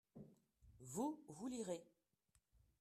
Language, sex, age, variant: French, female, 60-69, Français de métropole